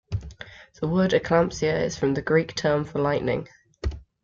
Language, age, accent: English, 19-29, England English